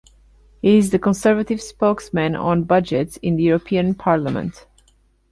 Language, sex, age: English, female, 30-39